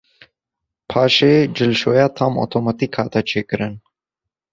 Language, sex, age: Kurdish, male, 19-29